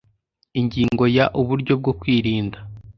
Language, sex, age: Kinyarwanda, male, under 19